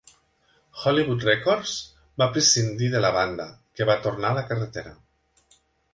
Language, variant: Catalan, Nord-Occidental